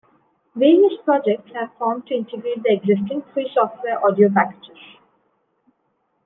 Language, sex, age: English, female, 19-29